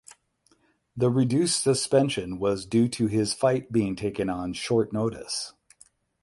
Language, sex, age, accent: English, male, 40-49, United States English; Midwestern